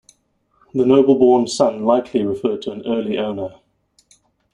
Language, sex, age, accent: English, male, 30-39, Southern African (South Africa, Zimbabwe, Namibia)